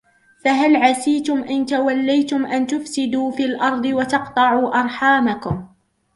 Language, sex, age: Arabic, female, 19-29